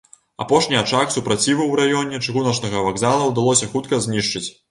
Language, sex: Belarusian, male